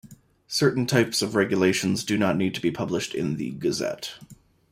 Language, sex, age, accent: English, male, 30-39, United States English